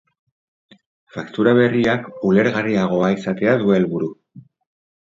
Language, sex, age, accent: Basque, male, 40-49, Erdialdekoa edo Nafarra (Gipuzkoa, Nafarroa)